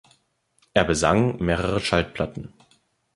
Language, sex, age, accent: German, male, 19-29, Deutschland Deutsch